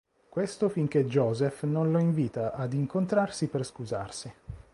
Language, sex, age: Italian, male, 30-39